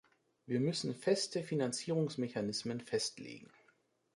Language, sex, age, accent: German, male, 30-39, Deutschland Deutsch